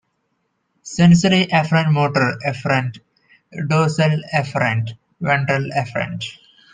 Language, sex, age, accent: English, male, under 19, India and South Asia (India, Pakistan, Sri Lanka)